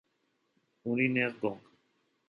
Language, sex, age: Armenian, male, 19-29